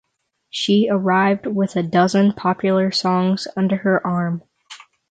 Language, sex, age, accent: English, male, under 19, United States English